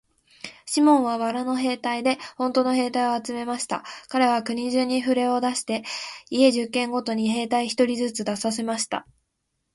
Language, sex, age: Japanese, female, 19-29